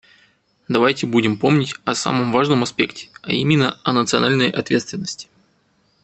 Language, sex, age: Russian, male, 30-39